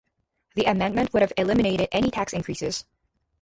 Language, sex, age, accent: English, female, 19-29, United States English